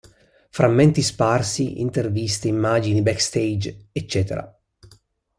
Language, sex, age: Italian, male, 19-29